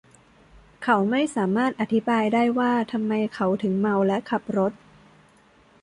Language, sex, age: Thai, female, 19-29